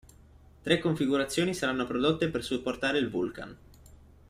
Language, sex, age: Italian, male, 19-29